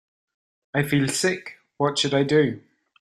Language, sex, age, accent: English, male, 19-29, Irish English